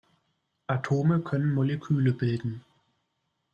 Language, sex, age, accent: German, male, 19-29, Deutschland Deutsch